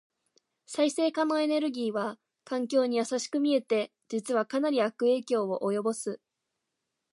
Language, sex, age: Japanese, female, under 19